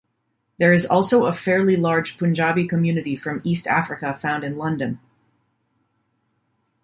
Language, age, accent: English, 19-29, United States English